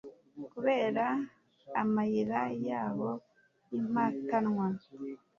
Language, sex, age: Kinyarwanda, female, 30-39